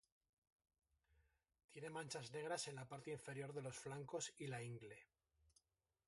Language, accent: Spanish, España: Norte peninsular (Asturias, Castilla y León, Cantabria, País Vasco, Navarra, Aragón, La Rioja, Guadalajara, Cuenca)